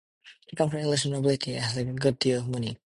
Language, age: English, 19-29